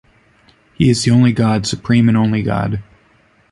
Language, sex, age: English, male, 30-39